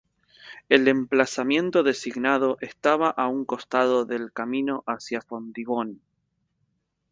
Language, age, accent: Spanish, 19-29, Rioplatense: Argentina, Uruguay, este de Bolivia, Paraguay